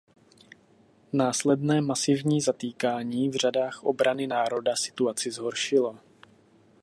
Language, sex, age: Czech, male, 30-39